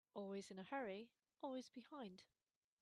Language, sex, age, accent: English, female, 30-39, Irish English